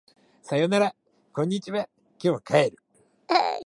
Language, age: Japanese, 30-39